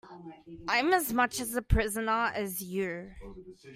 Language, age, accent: English, under 19, Australian English